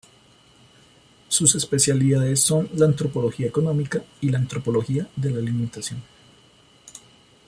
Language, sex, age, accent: Spanish, male, 30-39, Andino-Pacífico: Colombia, Perú, Ecuador, oeste de Bolivia y Venezuela andina